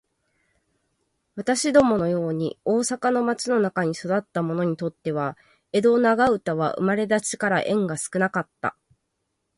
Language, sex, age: Japanese, female, 30-39